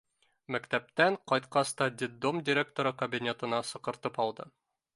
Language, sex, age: Bashkir, male, 19-29